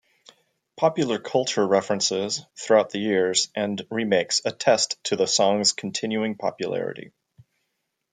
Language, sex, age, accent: English, male, 40-49, United States English